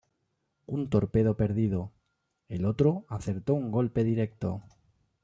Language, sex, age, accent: Spanish, male, 40-49, España: Norte peninsular (Asturias, Castilla y León, Cantabria, País Vasco, Navarra, Aragón, La Rioja, Guadalajara, Cuenca)